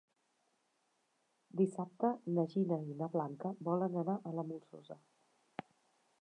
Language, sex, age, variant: Catalan, female, 40-49, Central